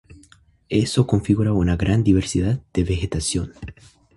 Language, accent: Spanish, Rioplatense: Argentina, Uruguay, este de Bolivia, Paraguay